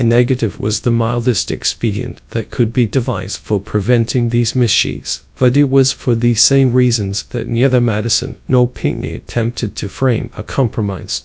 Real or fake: fake